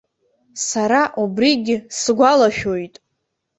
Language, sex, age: Abkhazian, female, under 19